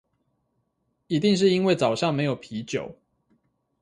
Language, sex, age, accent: Chinese, male, 19-29, 出生地：臺北市